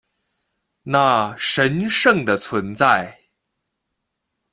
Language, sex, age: Chinese, male, 19-29